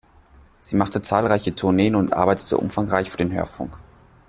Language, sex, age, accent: German, male, 19-29, Deutschland Deutsch